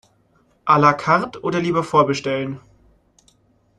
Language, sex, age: German, male, 19-29